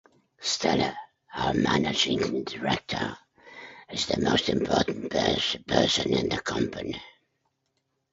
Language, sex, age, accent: English, male, 70-79, Scottish English